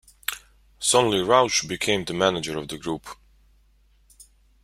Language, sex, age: English, male, 19-29